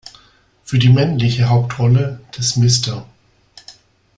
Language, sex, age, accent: German, male, 50-59, Deutschland Deutsch